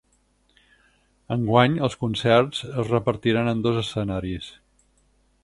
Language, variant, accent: Catalan, Central, Barceloní